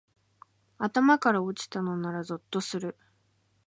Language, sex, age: Japanese, female, 19-29